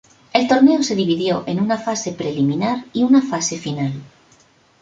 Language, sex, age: Spanish, female, 50-59